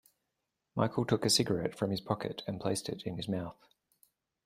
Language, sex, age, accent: English, male, 40-49, Australian English